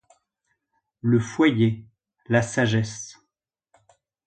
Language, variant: French, Français de métropole